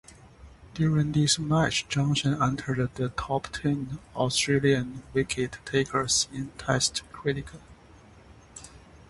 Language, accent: English, United States English